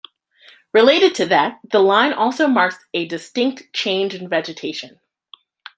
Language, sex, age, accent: English, female, 19-29, United States English